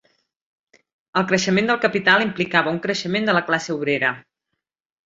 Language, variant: Catalan, Central